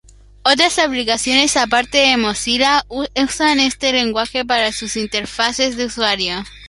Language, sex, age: Spanish, male, under 19